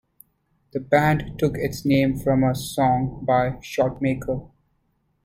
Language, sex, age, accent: English, male, 30-39, United States English